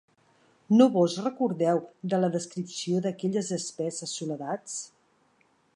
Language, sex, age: Catalan, female, 50-59